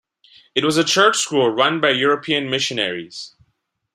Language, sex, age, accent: English, male, under 19, India and South Asia (India, Pakistan, Sri Lanka)